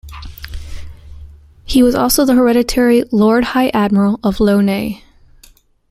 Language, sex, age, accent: English, female, 19-29, United States English